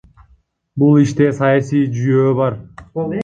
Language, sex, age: Kyrgyz, male, under 19